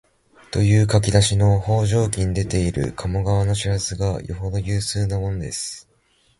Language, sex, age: Japanese, male, 19-29